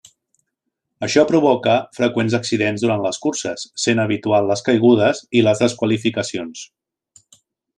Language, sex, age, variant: Catalan, male, 30-39, Central